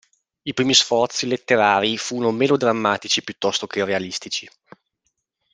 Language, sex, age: Italian, male, 19-29